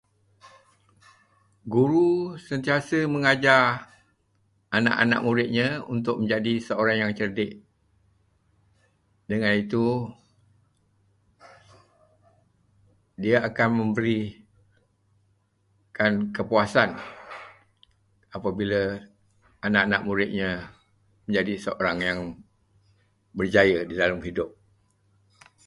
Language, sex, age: Malay, male, 70-79